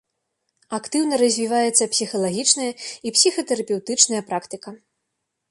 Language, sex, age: Belarusian, female, 19-29